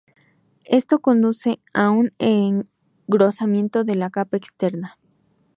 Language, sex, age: Spanish, female, 19-29